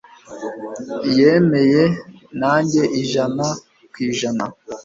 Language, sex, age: Kinyarwanda, male, under 19